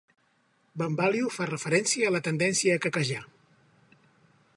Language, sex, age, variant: Catalan, male, 50-59, Central